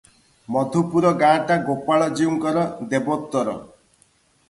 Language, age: Odia, 30-39